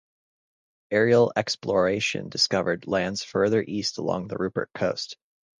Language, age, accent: English, 19-29, United States English